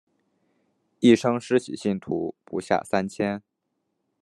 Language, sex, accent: Chinese, male, 出生地：河南省